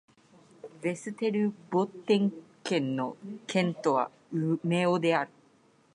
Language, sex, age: Japanese, female, 19-29